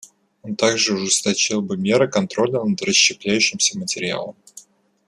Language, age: Russian, 19-29